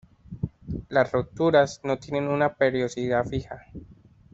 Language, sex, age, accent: Spanish, male, 19-29, Caribe: Cuba, Venezuela, Puerto Rico, República Dominicana, Panamá, Colombia caribeña, México caribeño, Costa del golfo de México